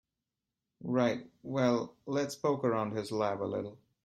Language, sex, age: English, male, 19-29